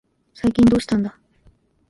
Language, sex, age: Japanese, female, 19-29